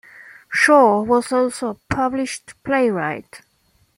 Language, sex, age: English, female, 40-49